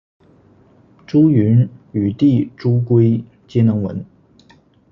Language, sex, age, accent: Chinese, male, 19-29, 出生地：吉林省